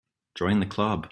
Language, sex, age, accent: English, male, 19-29, United States English